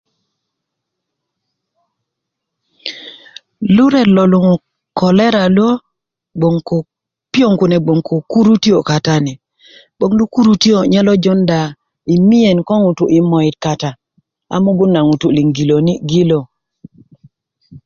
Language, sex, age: Kuku, female, 40-49